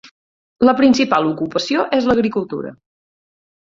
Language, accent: Catalan, Empordanès